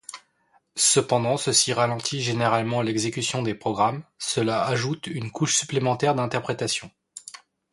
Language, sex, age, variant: French, male, 30-39, Français de métropole